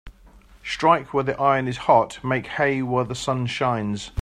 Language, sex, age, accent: English, male, 50-59, England English